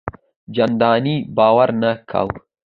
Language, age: Pashto, under 19